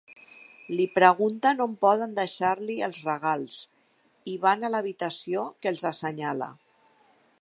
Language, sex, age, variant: Catalan, female, 50-59, Central